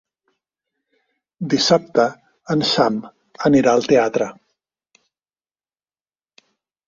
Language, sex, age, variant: Catalan, male, 40-49, Nord-Occidental